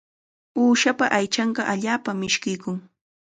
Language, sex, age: Chiquián Ancash Quechua, female, 19-29